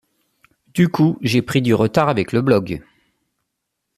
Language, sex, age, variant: French, male, 40-49, Français de métropole